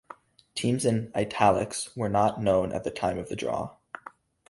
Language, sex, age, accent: English, male, 19-29, United States English